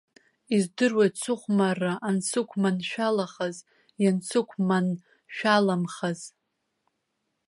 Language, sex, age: Abkhazian, female, 19-29